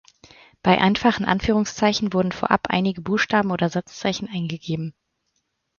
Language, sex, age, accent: German, female, 30-39, Deutschland Deutsch